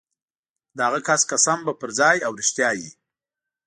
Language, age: Pashto, 40-49